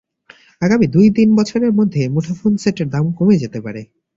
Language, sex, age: Bengali, male, under 19